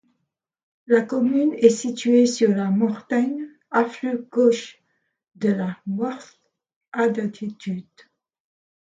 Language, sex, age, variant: French, female, 50-59, Français de métropole